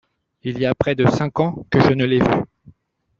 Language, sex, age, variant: French, male, 40-49, Français de métropole